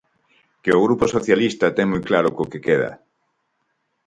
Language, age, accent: Galician, 50-59, Normativo (estándar)